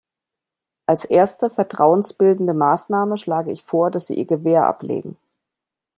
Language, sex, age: German, female, 40-49